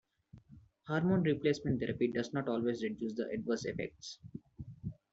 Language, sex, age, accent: English, male, 19-29, India and South Asia (India, Pakistan, Sri Lanka)